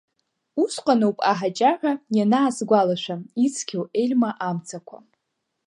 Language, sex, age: Abkhazian, female, under 19